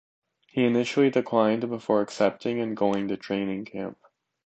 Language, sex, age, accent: English, male, under 19, United States English